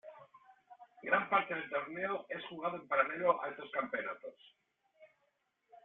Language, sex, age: Spanish, male, 50-59